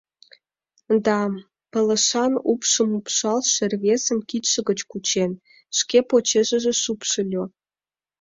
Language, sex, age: Mari, female, 19-29